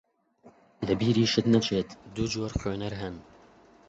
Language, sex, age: Central Kurdish, male, under 19